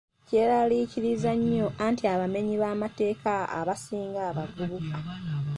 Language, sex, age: Ganda, male, 19-29